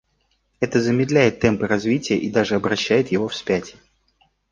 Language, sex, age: Russian, male, 40-49